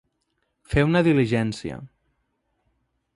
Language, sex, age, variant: Catalan, male, 19-29, Central